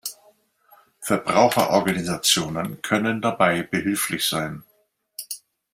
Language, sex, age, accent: German, male, 60-69, Deutschland Deutsch